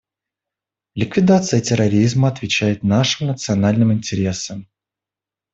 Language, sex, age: Russian, male, 19-29